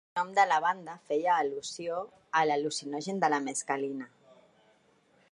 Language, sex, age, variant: Catalan, female, 40-49, Central